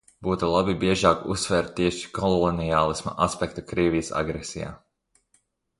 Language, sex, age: Latvian, male, under 19